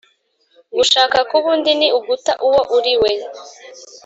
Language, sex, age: Kinyarwanda, female, 19-29